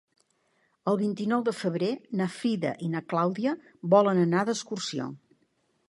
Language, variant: Catalan, Central